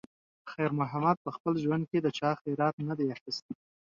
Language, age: Pashto, 19-29